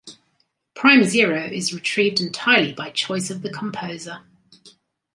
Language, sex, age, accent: English, female, 50-59, Australian English